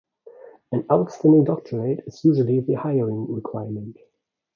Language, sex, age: English, male, 30-39